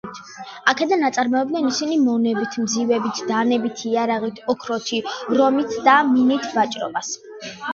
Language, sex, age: Georgian, female, under 19